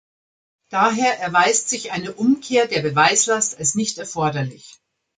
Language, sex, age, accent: German, female, 50-59, Deutschland Deutsch